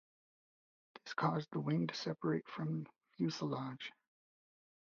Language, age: English, 40-49